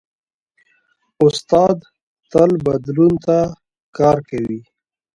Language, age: Pashto, 19-29